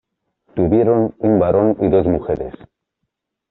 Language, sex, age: Spanish, male, 50-59